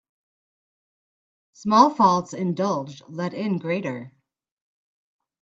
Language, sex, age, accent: English, female, 40-49, United States English